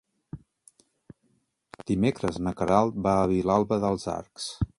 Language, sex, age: Catalan, male, 40-49